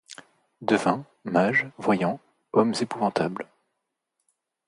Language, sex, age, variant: French, male, 30-39, Français de métropole